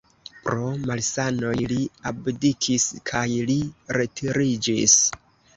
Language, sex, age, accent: Esperanto, female, 19-29, Internacia